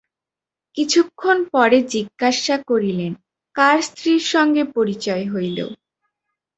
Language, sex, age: Bengali, female, under 19